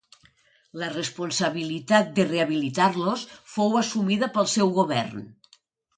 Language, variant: Catalan, Nord-Occidental